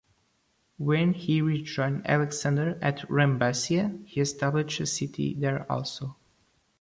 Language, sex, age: English, male, 19-29